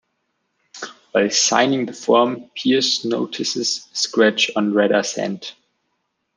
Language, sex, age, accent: English, male, 19-29, United States English